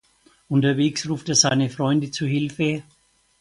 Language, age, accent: German, 70-79, Deutschland Deutsch